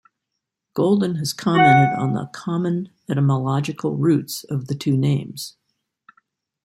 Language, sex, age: English, female, 60-69